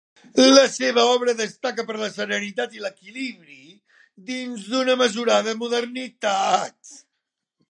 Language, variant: Catalan, Central